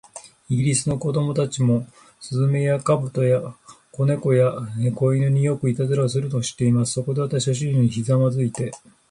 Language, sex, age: Japanese, male, 50-59